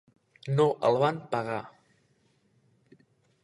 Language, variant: Catalan, Central